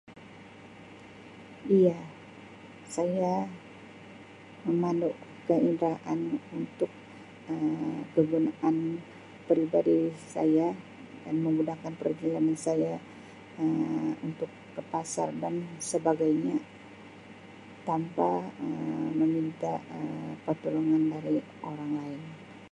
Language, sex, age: Sabah Malay, female, 60-69